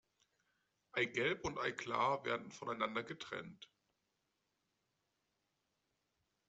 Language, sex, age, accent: German, male, 19-29, Deutschland Deutsch